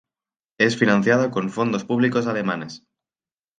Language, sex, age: Spanish, male, 19-29